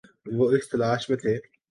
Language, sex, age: Urdu, male, 19-29